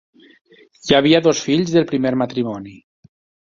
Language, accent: Catalan, valencià